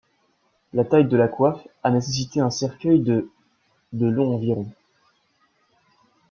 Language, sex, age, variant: French, male, 19-29, Français de métropole